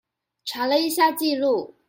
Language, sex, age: Chinese, female, 19-29